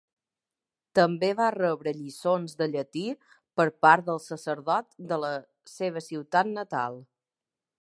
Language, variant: Catalan, Balear